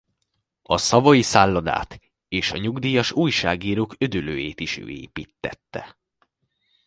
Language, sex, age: Hungarian, male, under 19